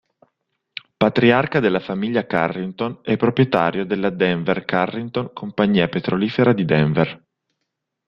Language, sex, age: Italian, male, 30-39